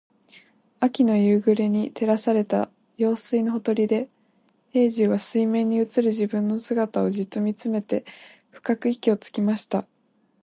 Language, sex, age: Japanese, female, 19-29